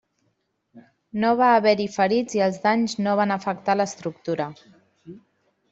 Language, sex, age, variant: Catalan, female, 40-49, Central